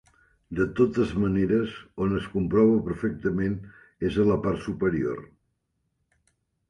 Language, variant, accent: Catalan, Central, balear